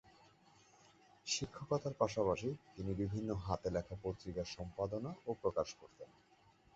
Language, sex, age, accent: Bengali, male, 40-49, Bangladeshi